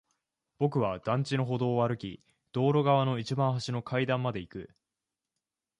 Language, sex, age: Japanese, male, 19-29